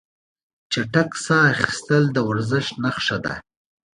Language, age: Pashto, 19-29